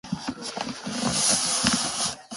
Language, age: Basque, under 19